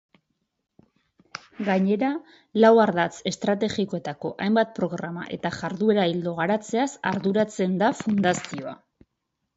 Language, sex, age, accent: Basque, female, 19-29, Erdialdekoa edo Nafarra (Gipuzkoa, Nafarroa)